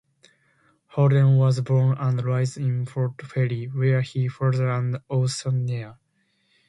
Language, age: English, 19-29